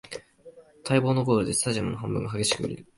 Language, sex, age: Japanese, male, 19-29